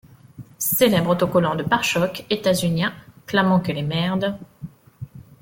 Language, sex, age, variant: French, female, 40-49, Français de métropole